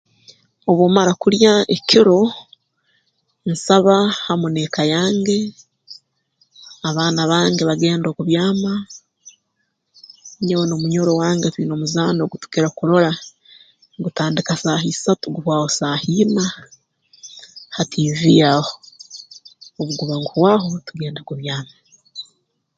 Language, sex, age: Tooro, female, 19-29